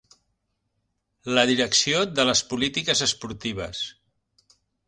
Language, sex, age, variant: Catalan, male, 50-59, Central